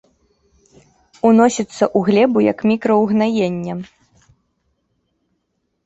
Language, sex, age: Belarusian, female, 19-29